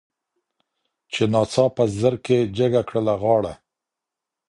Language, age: Pashto, 50-59